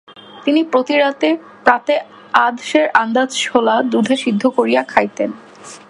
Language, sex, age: Bengali, female, 19-29